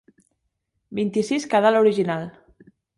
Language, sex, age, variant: Catalan, female, 19-29, Central